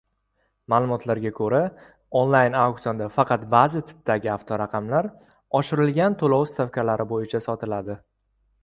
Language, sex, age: Uzbek, male, 19-29